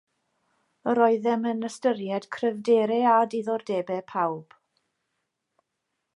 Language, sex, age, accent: Welsh, female, 40-49, Y Deyrnas Unedig Cymraeg